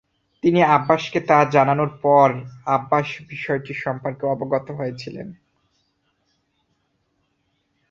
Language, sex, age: Bengali, male, 19-29